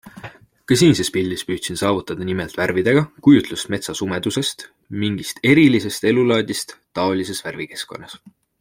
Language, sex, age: Estonian, male, 19-29